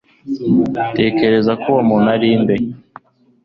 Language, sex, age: Kinyarwanda, male, under 19